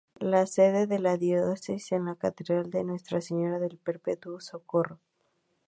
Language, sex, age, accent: Spanish, female, under 19, México